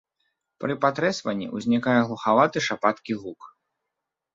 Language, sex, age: Belarusian, male, 30-39